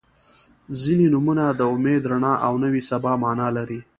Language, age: Pashto, 19-29